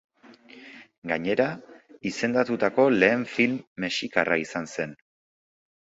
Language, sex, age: Basque, male, 19-29